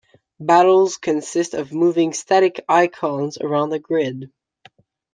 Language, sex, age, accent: English, male, 19-29, England English